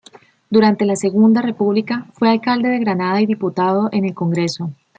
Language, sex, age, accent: Spanish, female, 30-39, Andino-Pacífico: Colombia, Perú, Ecuador, oeste de Bolivia y Venezuela andina